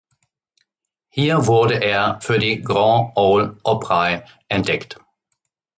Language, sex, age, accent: German, male, 50-59, Deutschland Deutsch